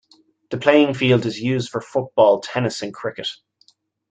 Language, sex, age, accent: English, male, 19-29, Irish English